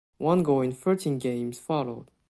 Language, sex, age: English, male, 19-29